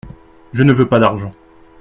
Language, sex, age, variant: French, male, 30-39, Français de métropole